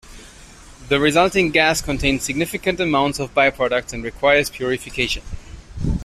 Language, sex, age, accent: English, male, 30-39, Singaporean English